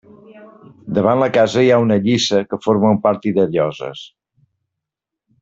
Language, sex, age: Catalan, male, 50-59